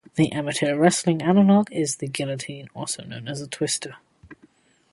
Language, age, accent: English, 19-29, England English